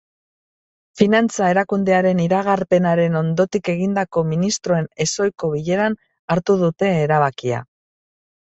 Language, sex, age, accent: Basque, female, 50-59, Mendebalekoa (Araba, Bizkaia, Gipuzkoako mendebaleko herri batzuk)